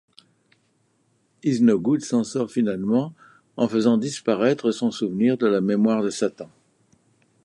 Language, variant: French, Français de métropole